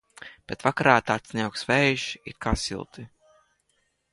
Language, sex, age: Latvian, male, under 19